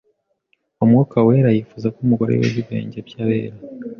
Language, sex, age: Kinyarwanda, male, 19-29